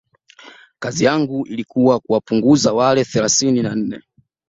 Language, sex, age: Swahili, male, 19-29